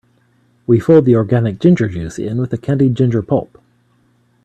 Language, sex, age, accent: English, male, 40-49, United States English